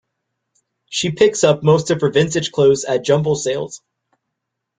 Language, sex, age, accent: English, male, 19-29, United States English